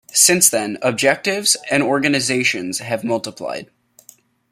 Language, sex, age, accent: English, male, under 19, United States English